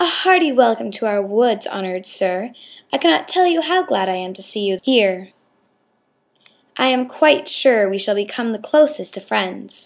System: none